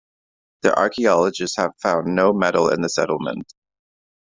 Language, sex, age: English, male, 19-29